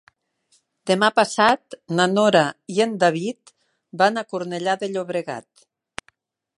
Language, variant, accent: Catalan, Nord-Occidental, nord-occidental